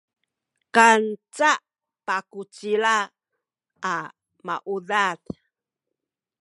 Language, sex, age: Sakizaya, female, 60-69